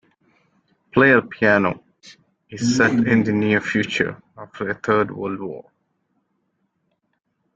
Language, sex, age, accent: English, male, 30-39, India and South Asia (India, Pakistan, Sri Lanka)